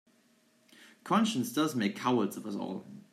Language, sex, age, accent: English, male, 19-29, United States English